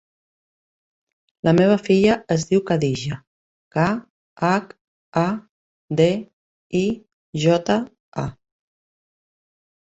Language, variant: Catalan, Central